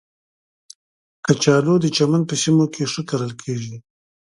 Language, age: Pashto, 60-69